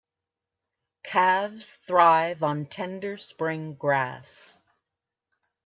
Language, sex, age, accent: English, female, 50-59, Canadian English